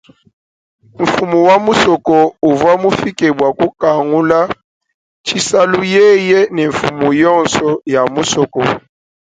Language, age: Luba-Lulua, 19-29